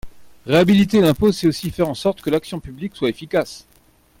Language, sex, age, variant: French, male, 40-49, Français de métropole